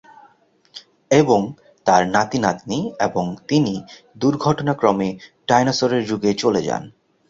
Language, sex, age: Bengali, male, 30-39